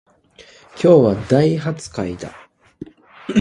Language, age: Japanese, 19-29